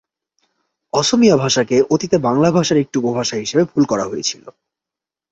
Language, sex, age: Bengali, male, 19-29